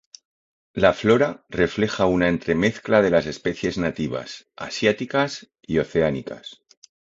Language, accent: Spanish, España: Norte peninsular (Asturias, Castilla y León, Cantabria, País Vasco, Navarra, Aragón, La Rioja, Guadalajara, Cuenca)